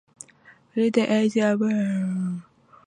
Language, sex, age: English, female, 19-29